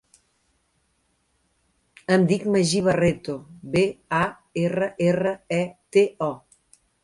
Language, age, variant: Catalan, 60-69, Central